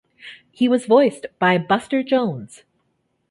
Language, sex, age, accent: English, female, 30-39, Canadian English